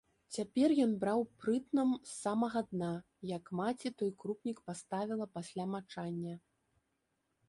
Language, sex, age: Belarusian, female, 40-49